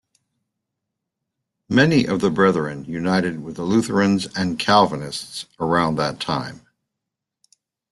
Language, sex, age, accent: English, male, 60-69, United States English